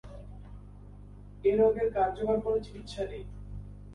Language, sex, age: Bengali, male, 19-29